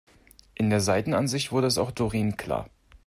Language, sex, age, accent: German, male, 19-29, Deutschland Deutsch